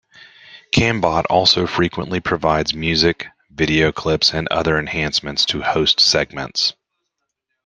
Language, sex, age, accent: English, male, 40-49, United States English